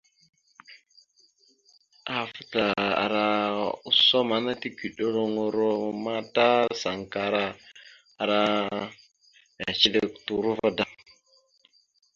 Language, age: Mada (Cameroon), 19-29